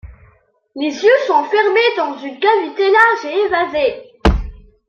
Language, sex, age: French, female, 19-29